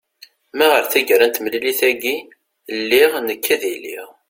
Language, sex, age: Kabyle, male, 30-39